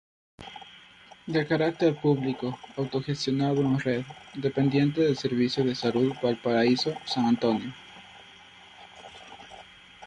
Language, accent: Spanish, Andino-Pacífico: Colombia, Perú, Ecuador, oeste de Bolivia y Venezuela andina